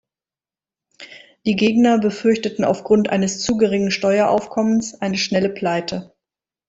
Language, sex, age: German, female, 50-59